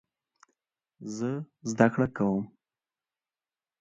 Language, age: Pashto, under 19